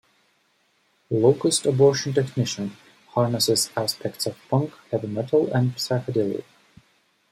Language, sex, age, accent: English, male, 30-39, United States English